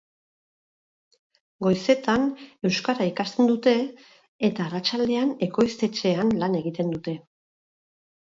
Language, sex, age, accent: Basque, female, 50-59, Mendebalekoa (Araba, Bizkaia, Gipuzkoako mendebaleko herri batzuk)